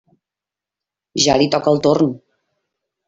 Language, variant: Catalan, Central